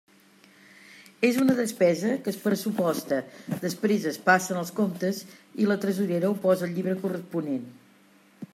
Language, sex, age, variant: Catalan, female, 70-79, Central